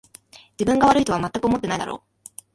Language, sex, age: Japanese, female, 19-29